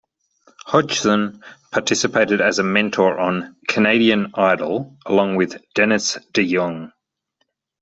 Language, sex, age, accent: English, male, 40-49, Australian English